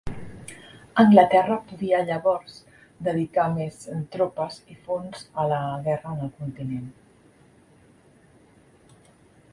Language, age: Catalan, 40-49